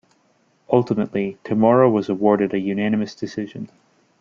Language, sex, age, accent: English, male, 19-29, United States English